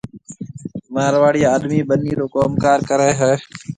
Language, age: Marwari (Pakistan), 40-49